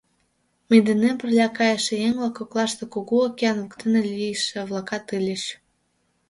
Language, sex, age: Mari, female, under 19